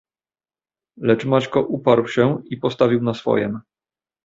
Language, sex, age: Polish, male, 19-29